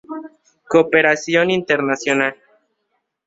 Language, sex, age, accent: Spanish, male, 19-29, Caribe: Cuba, Venezuela, Puerto Rico, República Dominicana, Panamá, Colombia caribeña, México caribeño, Costa del golfo de México